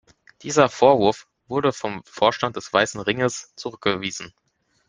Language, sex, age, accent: German, male, under 19, Deutschland Deutsch